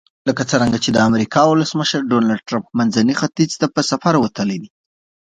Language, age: Pashto, 19-29